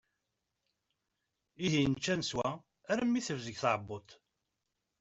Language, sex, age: Kabyle, male, 40-49